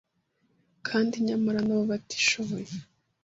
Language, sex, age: Kinyarwanda, female, 19-29